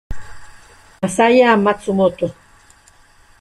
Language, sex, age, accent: Spanish, female, 50-59, México